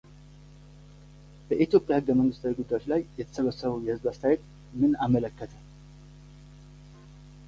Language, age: Amharic, 40-49